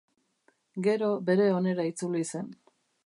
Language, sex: Basque, female